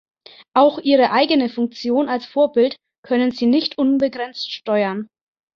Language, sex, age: German, female, 30-39